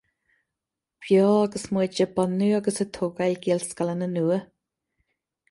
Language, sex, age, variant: Irish, female, 50-59, Gaeilge Uladh